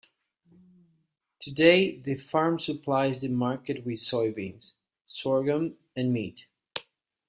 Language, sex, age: English, male, 30-39